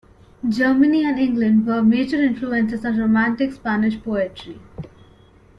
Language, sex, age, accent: English, female, 19-29, India and South Asia (India, Pakistan, Sri Lanka)